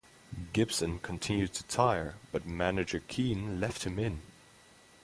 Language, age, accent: English, 19-29, United States English; England English